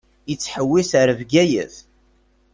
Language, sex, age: Kabyle, male, 30-39